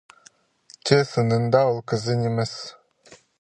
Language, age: Khakas, 19-29